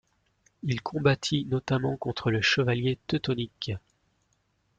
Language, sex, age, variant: French, male, 19-29, Français de métropole